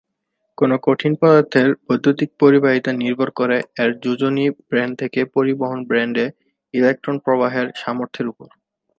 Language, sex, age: Bengali, male, 19-29